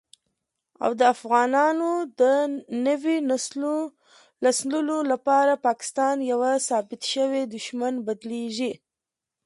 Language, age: Pashto, 19-29